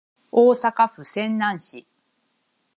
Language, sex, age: Japanese, female, 30-39